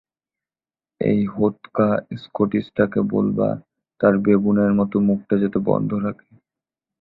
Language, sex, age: Bengali, male, 19-29